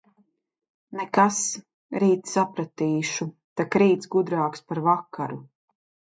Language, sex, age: Latvian, female, 30-39